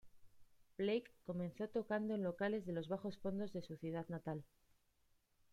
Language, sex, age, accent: Spanish, female, 30-39, España: Norte peninsular (Asturias, Castilla y León, Cantabria, País Vasco, Navarra, Aragón, La Rioja, Guadalajara, Cuenca)